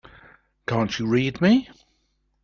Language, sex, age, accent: English, male, 70-79, England English